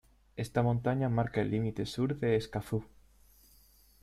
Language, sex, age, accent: Spanish, male, 19-29, España: Sur peninsular (Andalucia, Extremadura, Murcia)